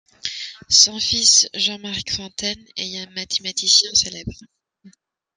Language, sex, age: French, female, 19-29